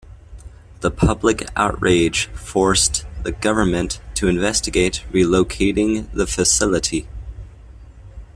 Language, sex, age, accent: English, male, under 19, United States English